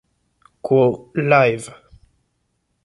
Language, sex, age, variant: French, male, 30-39, Français de métropole